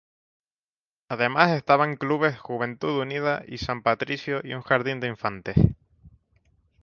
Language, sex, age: Spanish, male, 19-29